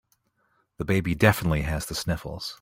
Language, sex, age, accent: English, male, 40-49, Canadian English